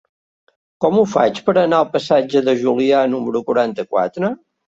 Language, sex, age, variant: Catalan, male, 60-69, Central